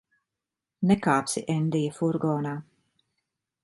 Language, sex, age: Latvian, female, 50-59